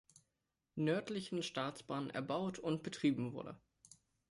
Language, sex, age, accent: German, male, 19-29, Deutschland Deutsch